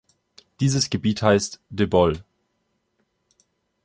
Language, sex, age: German, male, 19-29